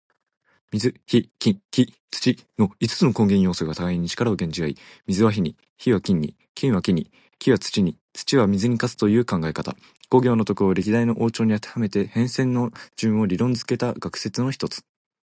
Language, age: Japanese, 19-29